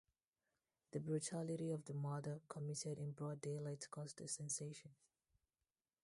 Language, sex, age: English, female, 19-29